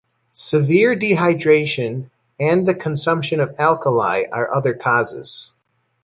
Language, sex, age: English, male, 40-49